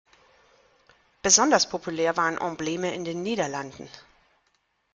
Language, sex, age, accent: German, female, 40-49, Deutschland Deutsch